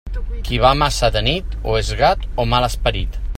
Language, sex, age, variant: Catalan, male, 40-49, Central